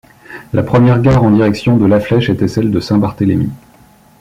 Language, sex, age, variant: French, male, 30-39, Français de métropole